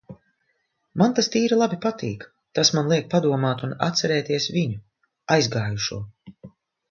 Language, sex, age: Latvian, female, 40-49